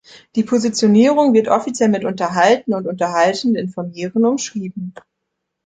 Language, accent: German, Deutschland Deutsch